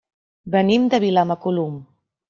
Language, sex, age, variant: Catalan, female, 19-29, Central